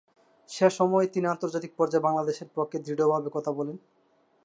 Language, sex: Bengali, male